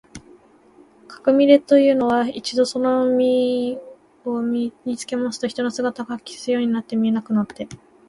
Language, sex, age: Japanese, female, 19-29